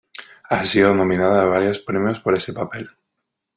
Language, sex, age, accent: Spanish, male, 19-29, España: Norte peninsular (Asturias, Castilla y León, Cantabria, País Vasco, Navarra, Aragón, La Rioja, Guadalajara, Cuenca)